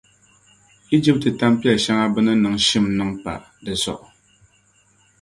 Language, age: Dagbani, 30-39